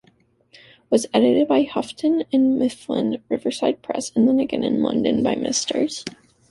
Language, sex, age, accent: English, female, 19-29, United States English